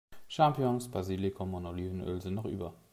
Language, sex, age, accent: German, male, 30-39, Deutschland Deutsch